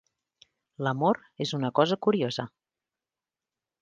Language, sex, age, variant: Catalan, female, 40-49, Central